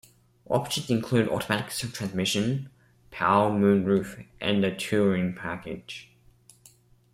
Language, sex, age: English, male, 19-29